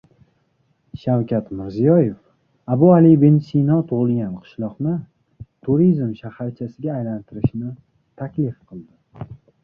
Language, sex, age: Uzbek, male, 19-29